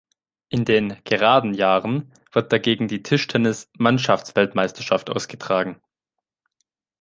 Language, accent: German, Deutschland Deutsch